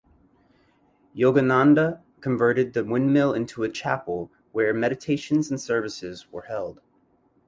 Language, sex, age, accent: English, male, 19-29, United States English